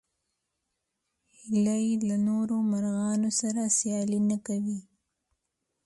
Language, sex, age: Pashto, female, 19-29